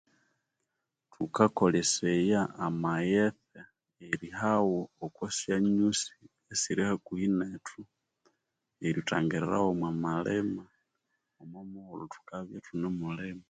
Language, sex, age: Konzo, male, 30-39